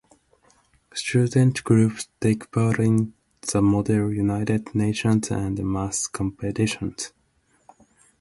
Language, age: English, 19-29